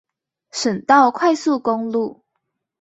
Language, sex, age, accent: Chinese, female, 19-29, 出生地：桃園市